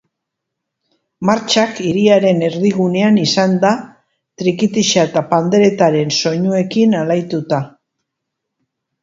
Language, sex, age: Basque, female, 60-69